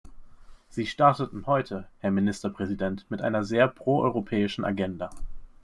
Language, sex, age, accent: German, male, under 19, Deutschland Deutsch